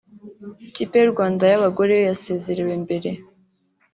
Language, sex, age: Kinyarwanda, female, 19-29